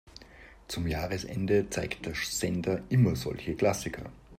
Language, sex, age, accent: German, male, 50-59, Österreichisches Deutsch